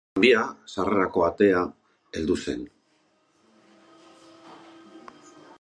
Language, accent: Basque, Mendebalekoa (Araba, Bizkaia, Gipuzkoako mendebaleko herri batzuk)